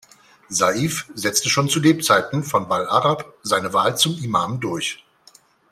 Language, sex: German, male